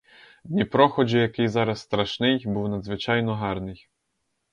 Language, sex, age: Ukrainian, male, 19-29